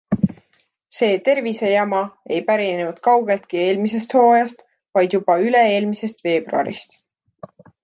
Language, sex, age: Estonian, female, 19-29